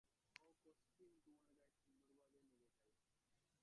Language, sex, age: Bengali, male, under 19